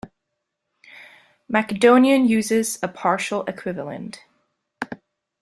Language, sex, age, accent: English, female, 19-29, United States English